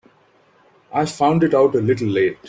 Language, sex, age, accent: English, male, 40-49, India and South Asia (India, Pakistan, Sri Lanka)